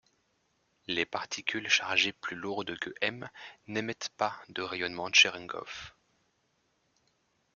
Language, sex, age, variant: French, male, 30-39, Français de métropole